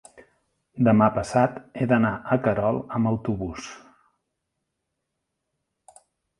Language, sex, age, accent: Catalan, male, 40-49, central; nord-occidental